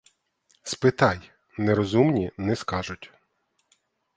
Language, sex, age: Ukrainian, male, 30-39